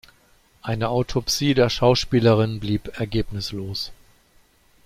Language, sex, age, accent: German, male, 50-59, Deutschland Deutsch